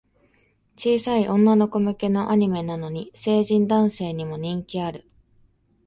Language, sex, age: Japanese, female, 19-29